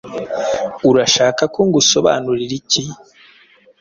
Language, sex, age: Kinyarwanda, male, 19-29